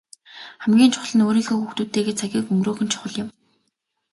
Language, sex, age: Mongolian, female, 19-29